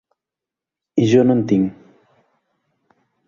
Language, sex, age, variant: Catalan, male, 19-29, Central